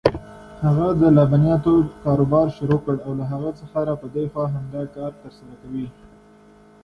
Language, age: English, 19-29